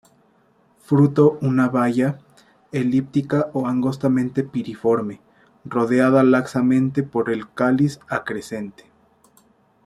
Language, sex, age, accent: Spanish, male, 19-29, México